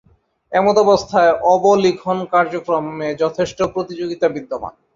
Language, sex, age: Bengali, male, 30-39